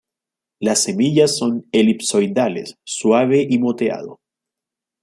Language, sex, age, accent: Spanish, male, 30-39, Caribe: Cuba, Venezuela, Puerto Rico, República Dominicana, Panamá, Colombia caribeña, México caribeño, Costa del golfo de México